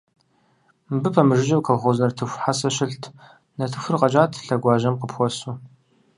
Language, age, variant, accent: Kabardian, 19-29, Адыгэбзэ (Къэбэрдей, Кирил, псоми зэдай), Джылэхъстэней (Gilahsteney)